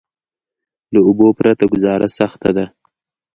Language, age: Pashto, 19-29